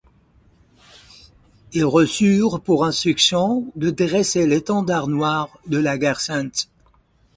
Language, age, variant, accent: French, 50-59, Français du nord de l'Afrique, Français du Maroc